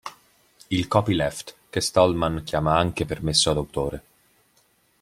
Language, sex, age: Italian, male, 30-39